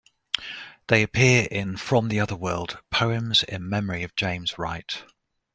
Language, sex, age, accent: English, male, 50-59, England English